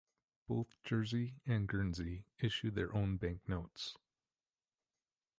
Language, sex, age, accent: English, male, 40-49, United States English